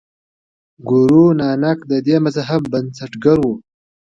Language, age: Pashto, 19-29